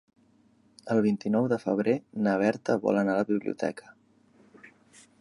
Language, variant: Catalan, Central